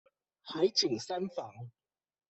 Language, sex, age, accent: Chinese, male, 30-39, 出生地：臺北市